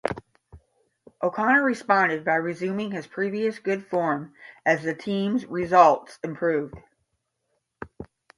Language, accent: English, United States English